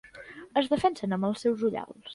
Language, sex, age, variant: Catalan, female, 19-29, Central